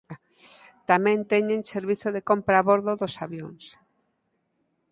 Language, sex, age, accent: Galician, female, 50-59, Normativo (estándar)